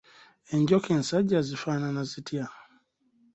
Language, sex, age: Ganda, male, 30-39